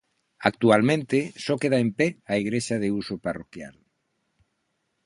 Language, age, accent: Galician, 50-59, Normativo (estándar)